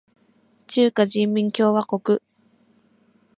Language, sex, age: Japanese, female, under 19